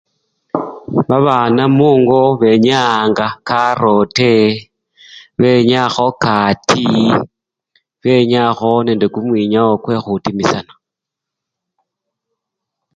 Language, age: Luyia, 50-59